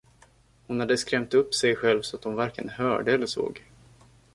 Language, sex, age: Swedish, male, 19-29